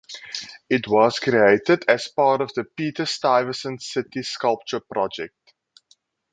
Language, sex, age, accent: English, male, 19-29, Southern African (South Africa, Zimbabwe, Namibia)